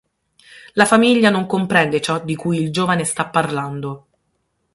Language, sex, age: Italian, male, 30-39